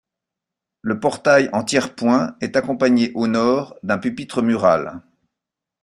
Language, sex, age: French, male, 60-69